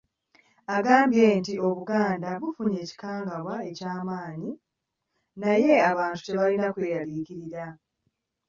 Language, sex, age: Ganda, female, 19-29